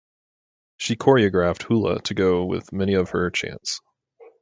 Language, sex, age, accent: English, male, 19-29, United States English